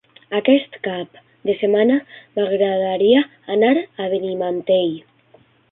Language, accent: Catalan, valencià